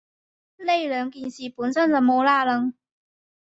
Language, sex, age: Cantonese, female, 19-29